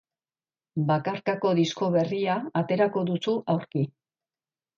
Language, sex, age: Basque, female, 50-59